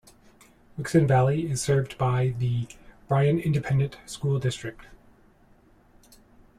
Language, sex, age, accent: English, male, 30-39, Canadian English